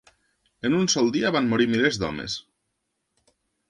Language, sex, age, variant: Catalan, male, 30-39, Nord-Occidental